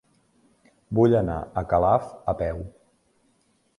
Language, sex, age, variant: Catalan, male, 19-29, Septentrional